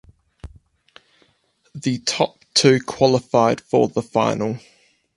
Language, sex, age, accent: English, male, 19-29, New Zealand English